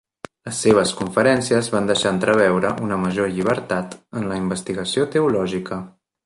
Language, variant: Catalan, Central